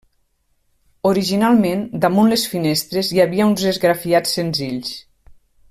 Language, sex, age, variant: Catalan, female, 50-59, Nord-Occidental